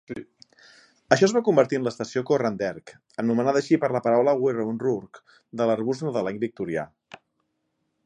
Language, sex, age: Catalan, male, 40-49